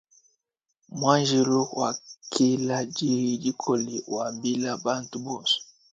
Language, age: Luba-Lulua, 19-29